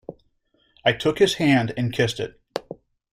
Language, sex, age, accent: English, male, 40-49, United States English